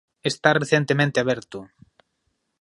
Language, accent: Galician, Oriental (común en zona oriental)